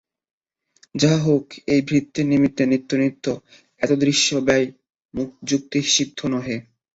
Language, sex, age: Bengali, male, 19-29